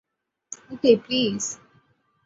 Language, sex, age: Bengali, female, 19-29